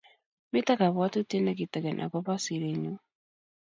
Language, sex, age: Kalenjin, female, 19-29